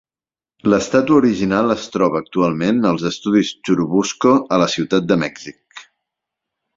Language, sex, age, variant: Catalan, male, 40-49, Central